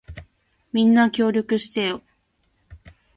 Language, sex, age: Japanese, female, 19-29